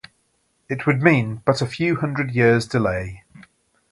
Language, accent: English, England English